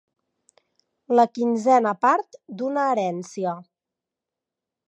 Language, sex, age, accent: Catalan, female, 30-39, central; nord-occidental